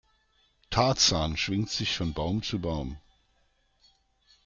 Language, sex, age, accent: German, male, 50-59, Deutschland Deutsch